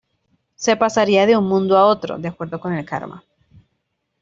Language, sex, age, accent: Spanish, female, 19-29, Andino-Pacífico: Colombia, Perú, Ecuador, oeste de Bolivia y Venezuela andina